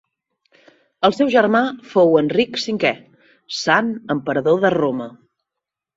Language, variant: Catalan, Central